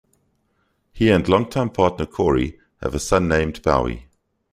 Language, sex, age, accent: English, male, 30-39, Southern African (South Africa, Zimbabwe, Namibia)